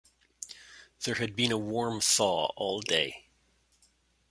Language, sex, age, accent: English, male, 50-59, Canadian English